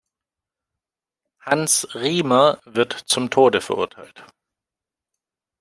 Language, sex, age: German, male, 30-39